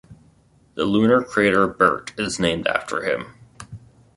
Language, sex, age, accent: English, male, 19-29, United States English